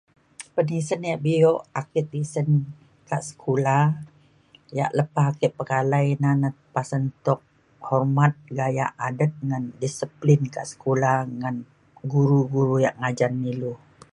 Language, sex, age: Mainstream Kenyah, female, 60-69